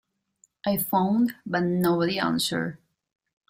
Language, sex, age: English, female, 19-29